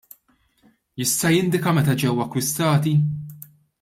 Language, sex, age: Maltese, male, 30-39